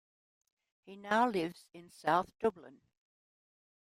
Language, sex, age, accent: English, female, 70-79, Australian English